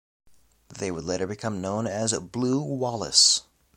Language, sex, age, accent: English, male, under 19, United States English